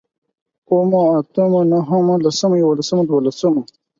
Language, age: Pashto, under 19